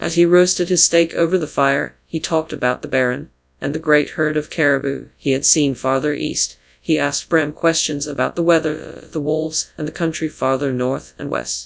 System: TTS, FastPitch